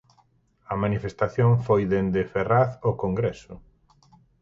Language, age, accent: Galician, 40-49, Oriental (común en zona oriental)